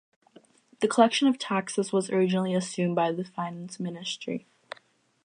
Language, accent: English, United States English